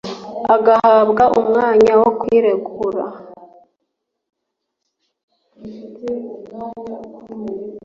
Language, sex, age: Kinyarwanda, female, 40-49